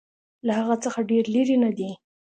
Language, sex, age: Pashto, female, 19-29